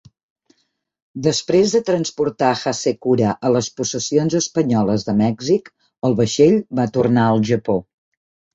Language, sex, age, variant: Catalan, female, 60-69, Central